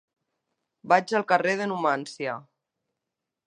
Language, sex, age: Catalan, female, 30-39